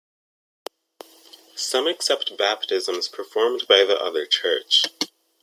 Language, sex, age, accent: English, male, under 19, United States English